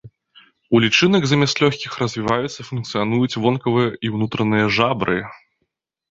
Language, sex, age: Belarusian, male, 30-39